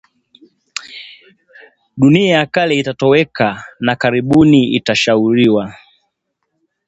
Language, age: Swahili, 19-29